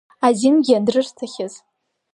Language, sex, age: Abkhazian, female, under 19